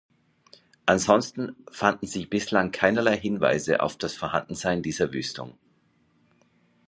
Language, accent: German, Österreichisches Deutsch